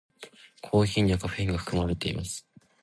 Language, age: Japanese, 19-29